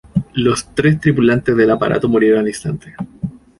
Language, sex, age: Spanish, male, 30-39